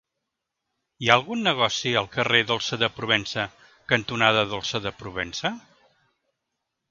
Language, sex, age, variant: Catalan, male, 50-59, Central